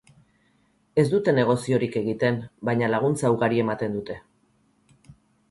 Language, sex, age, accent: Basque, female, 40-49, Erdialdekoa edo Nafarra (Gipuzkoa, Nafarroa)